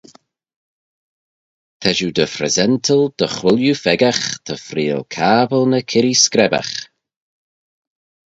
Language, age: Manx, 40-49